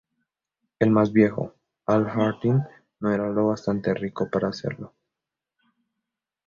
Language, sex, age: Spanish, male, under 19